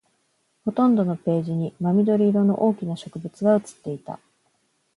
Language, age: Japanese, 30-39